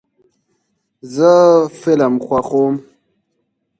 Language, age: Pashto, 19-29